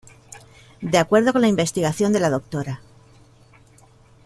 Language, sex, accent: Spanish, female, España: Sur peninsular (Andalucia, Extremadura, Murcia)